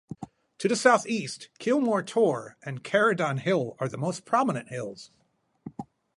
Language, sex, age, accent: English, male, 40-49, United States English